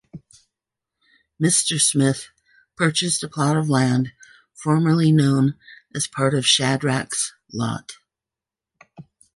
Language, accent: English, United States English